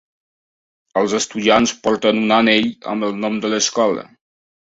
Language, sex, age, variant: Catalan, male, 19-29, Septentrional